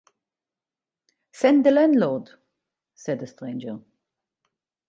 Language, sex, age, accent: English, female, 40-49, Israeli